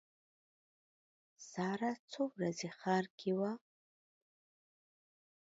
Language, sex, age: Pashto, female, 30-39